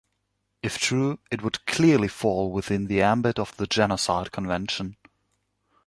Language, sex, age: English, male, 19-29